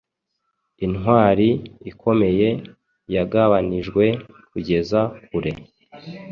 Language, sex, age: Kinyarwanda, male, 19-29